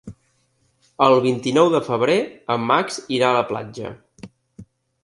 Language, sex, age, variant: Catalan, male, 30-39, Septentrional